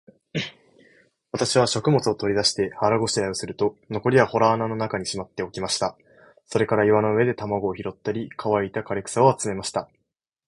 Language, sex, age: Japanese, male, 19-29